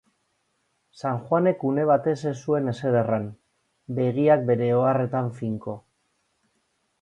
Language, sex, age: Basque, male, 40-49